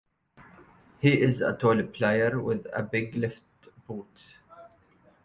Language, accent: English, England English